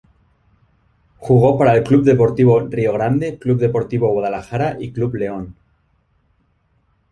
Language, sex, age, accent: Spanish, male, 30-39, España: Norte peninsular (Asturias, Castilla y León, Cantabria, País Vasco, Navarra, Aragón, La Rioja, Guadalajara, Cuenca)